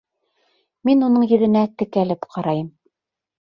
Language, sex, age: Bashkir, female, 30-39